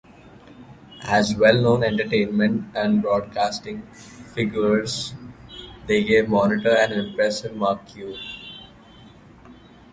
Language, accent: English, India and South Asia (India, Pakistan, Sri Lanka)